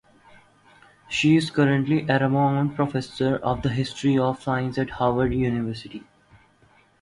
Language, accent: English, India and South Asia (India, Pakistan, Sri Lanka)